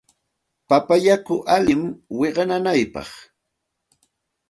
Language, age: Santa Ana de Tusi Pasco Quechua, 40-49